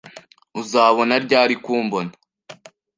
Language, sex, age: Kinyarwanda, male, under 19